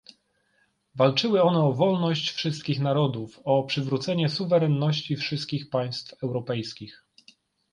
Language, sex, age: Polish, male, 30-39